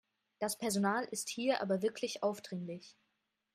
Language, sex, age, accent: German, female, 19-29, Deutschland Deutsch